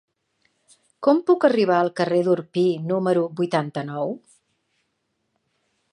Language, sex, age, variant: Catalan, female, 50-59, Central